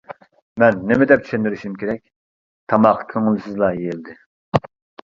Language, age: Uyghur, 30-39